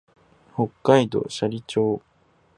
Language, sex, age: Japanese, male, 19-29